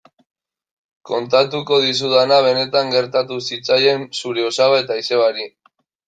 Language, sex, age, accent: Basque, male, 19-29, Mendebalekoa (Araba, Bizkaia, Gipuzkoako mendebaleko herri batzuk)